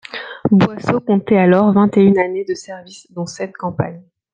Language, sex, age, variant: French, female, 30-39, Français de métropole